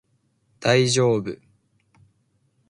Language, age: Japanese, 19-29